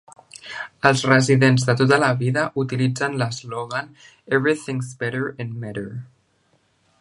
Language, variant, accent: Catalan, Central, central